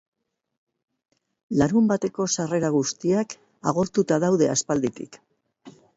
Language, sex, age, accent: Basque, female, 70-79, Mendebalekoa (Araba, Bizkaia, Gipuzkoako mendebaleko herri batzuk)